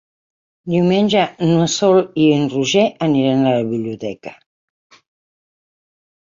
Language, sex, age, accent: Catalan, female, 70-79, aprenent (recent, des del castellà)